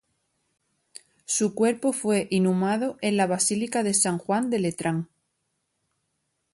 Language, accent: Spanish, España: Sur peninsular (Andalucia, Extremadura, Murcia)